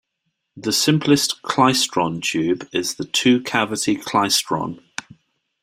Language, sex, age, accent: English, male, 30-39, England English